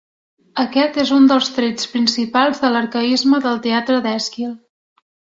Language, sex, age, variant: Catalan, female, 19-29, Central